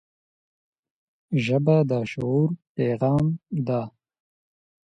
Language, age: Pashto, 19-29